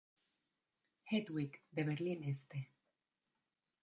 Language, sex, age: Spanish, female, 40-49